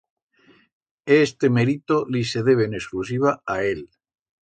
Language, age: Aragonese, 60-69